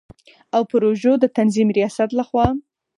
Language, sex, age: Pashto, female, under 19